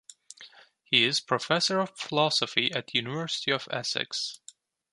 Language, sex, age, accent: English, male, 19-29, United States English